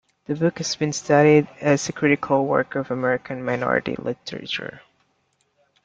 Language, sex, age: English, male, 19-29